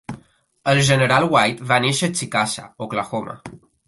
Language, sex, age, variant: Catalan, male, under 19, Balear